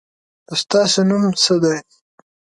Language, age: Pashto, 19-29